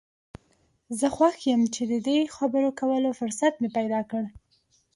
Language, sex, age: Pashto, female, 19-29